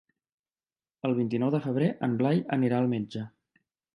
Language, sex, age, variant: Catalan, male, 30-39, Central